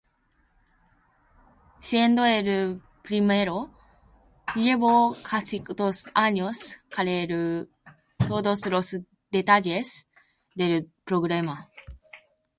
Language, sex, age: Spanish, female, 19-29